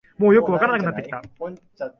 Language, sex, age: Japanese, male, 19-29